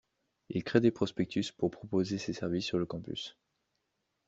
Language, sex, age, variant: French, male, 19-29, Français de métropole